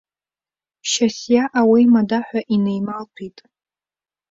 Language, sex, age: Abkhazian, female, 19-29